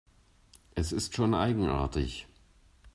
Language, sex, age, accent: German, male, 50-59, Deutschland Deutsch